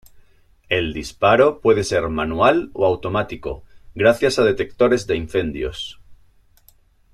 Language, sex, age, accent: Spanish, male, 40-49, España: Sur peninsular (Andalucia, Extremadura, Murcia)